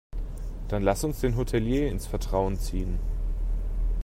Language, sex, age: German, male, 30-39